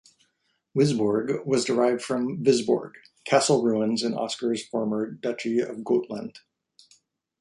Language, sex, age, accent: English, male, 40-49, United States English